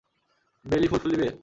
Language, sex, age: Bengali, male, 19-29